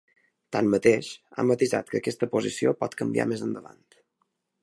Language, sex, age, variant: Catalan, male, 19-29, Balear